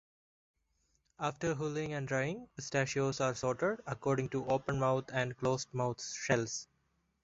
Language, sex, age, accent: English, male, 19-29, India and South Asia (India, Pakistan, Sri Lanka)